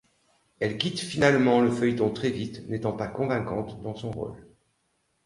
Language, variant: French, Français de métropole